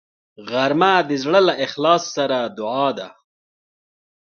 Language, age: Pashto, 30-39